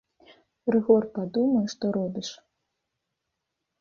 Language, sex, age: Belarusian, female, 30-39